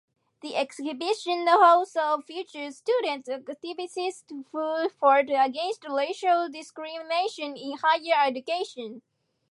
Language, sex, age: English, female, 19-29